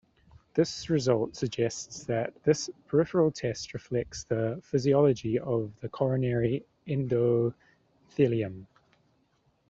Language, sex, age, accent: English, male, 30-39, New Zealand English